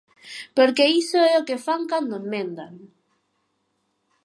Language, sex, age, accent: Galician, female, 19-29, Normativo (estándar)